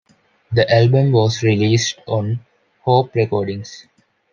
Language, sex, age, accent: English, male, 19-29, India and South Asia (India, Pakistan, Sri Lanka)